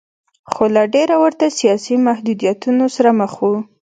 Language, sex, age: Pashto, female, 19-29